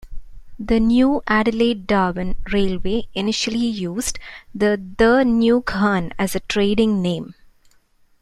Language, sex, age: English, female, 30-39